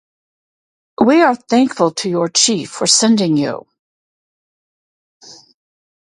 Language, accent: English, United States English